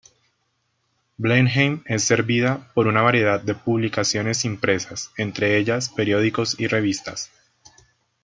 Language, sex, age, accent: Spanish, male, 19-29, Andino-Pacífico: Colombia, Perú, Ecuador, oeste de Bolivia y Venezuela andina